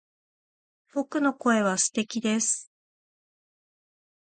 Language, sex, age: Japanese, female, 40-49